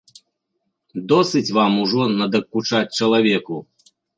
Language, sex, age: Belarusian, male, 40-49